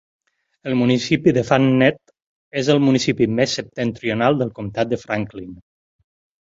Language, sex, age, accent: Catalan, male, 50-59, valencià